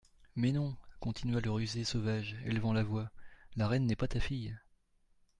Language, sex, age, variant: French, male, 40-49, Français de métropole